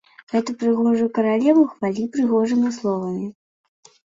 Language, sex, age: Belarusian, female, 30-39